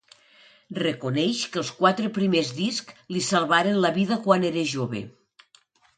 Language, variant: Catalan, Nord-Occidental